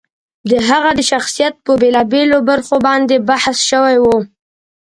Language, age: Pashto, 40-49